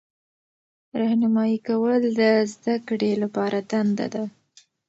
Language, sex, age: Pashto, female, under 19